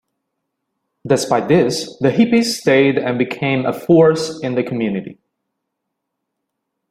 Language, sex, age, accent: English, male, 30-39, United States English